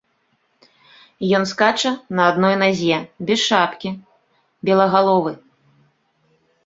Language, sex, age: Belarusian, female, 30-39